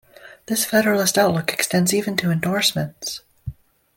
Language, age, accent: English, under 19, United States English